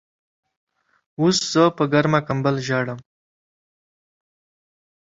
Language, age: Pashto, 19-29